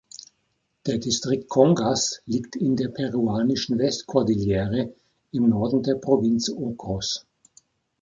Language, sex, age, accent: German, male, 60-69, Österreichisches Deutsch